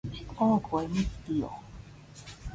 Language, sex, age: Nüpode Huitoto, female, 40-49